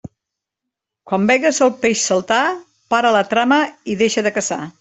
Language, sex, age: Catalan, female, 60-69